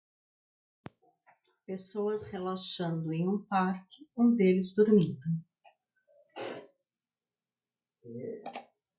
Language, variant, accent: Portuguese, Portuguese (Brasil), Paulista